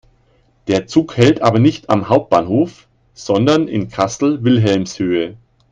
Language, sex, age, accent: German, male, 50-59, Deutschland Deutsch